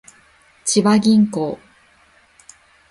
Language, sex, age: Japanese, female, 19-29